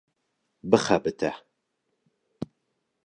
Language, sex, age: Kurdish, male, 30-39